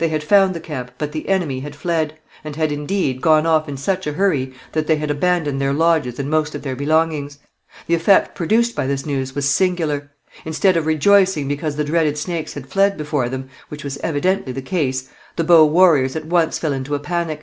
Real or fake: real